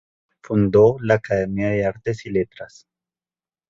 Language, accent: Spanish, Andino-Pacífico: Colombia, Perú, Ecuador, oeste de Bolivia y Venezuela andina